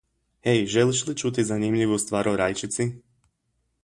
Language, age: Croatian, 19-29